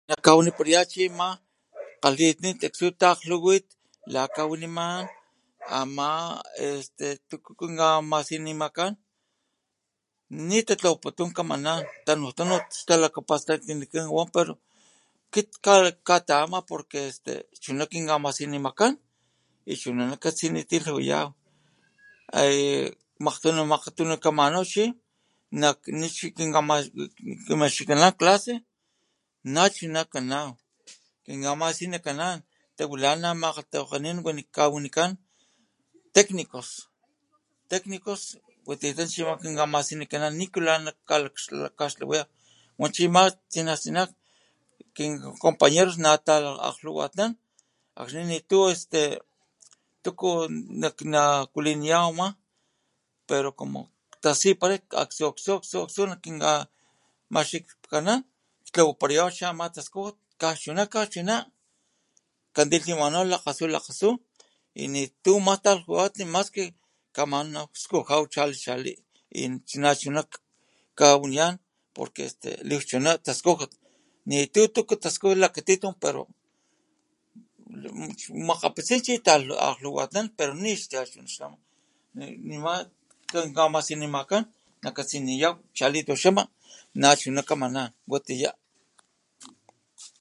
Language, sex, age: Papantla Totonac, male, 60-69